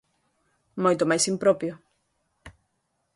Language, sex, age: Galician, female, 30-39